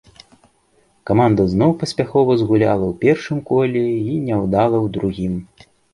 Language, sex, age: Belarusian, male, 30-39